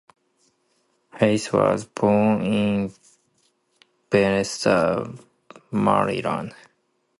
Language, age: English, 19-29